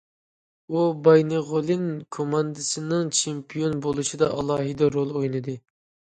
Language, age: Uyghur, 19-29